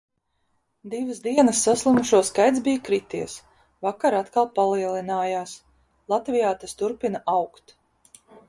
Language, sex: Latvian, female